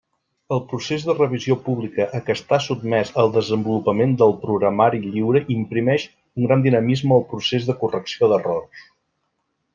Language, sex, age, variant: Catalan, male, 40-49, Central